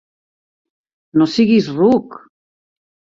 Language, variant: Catalan, Central